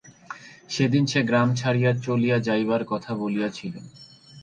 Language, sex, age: Bengali, male, 19-29